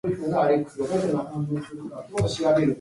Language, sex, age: English, female, 19-29